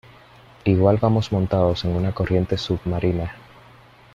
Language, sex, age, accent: Spanish, male, 30-39, Caribe: Cuba, Venezuela, Puerto Rico, República Dominicana, Panamá, Colombia caribeña, México caribeño, Costa del golfo de México